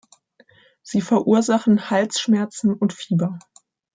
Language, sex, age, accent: German, female, 30-39, Deutschland Deutsch